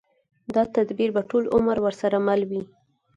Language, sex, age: Pashto, female, 19-29